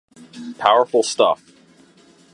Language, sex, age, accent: English, male, 19-29, United States English